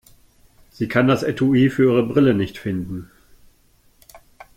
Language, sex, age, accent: German, male, 60-69, Deutschland Deutsch